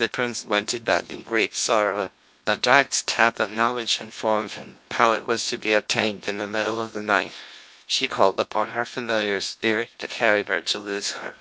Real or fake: fake